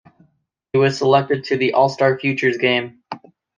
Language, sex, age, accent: English, male, 19-29, United States English